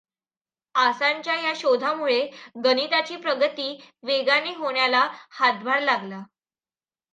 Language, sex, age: Marathi, female, under 19